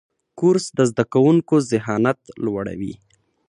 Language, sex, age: Pashto, male, under 19